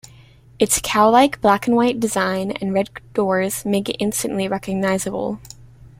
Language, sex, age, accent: English, female, under 19, United States English